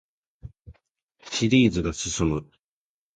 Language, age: Japanese, 40-49